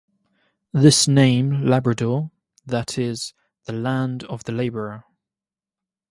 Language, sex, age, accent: English, male, 19-29, England English